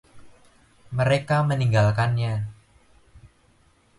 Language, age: Indonesian, 19-29